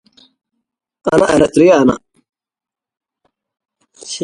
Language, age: English, 30-39